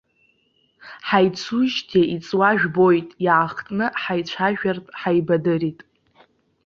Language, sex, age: Abkhazian, female, 19-29